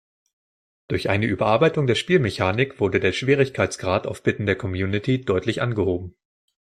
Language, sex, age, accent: German, male, 30-39, Deutschland Deutsch